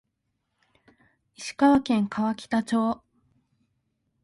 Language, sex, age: Japanese, female, under 19